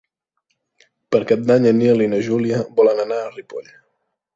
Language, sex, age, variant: Catalan, male, 19-29, Central